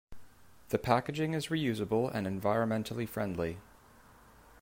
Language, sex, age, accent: English, male, 30-39, New Zealand English